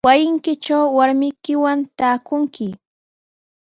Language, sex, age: Sihuas Ancash Quechua, female, 19-29